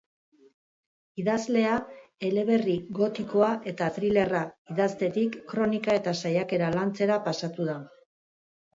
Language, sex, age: Basque, female, 50-59